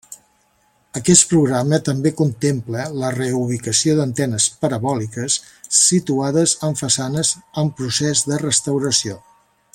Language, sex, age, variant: Catalan, male, 50-59, Septentrional